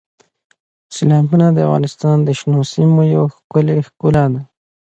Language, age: Pashto, 19-29